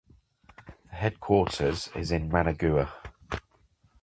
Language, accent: English, England English